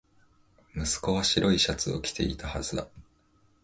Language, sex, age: Japanese, male, 19-29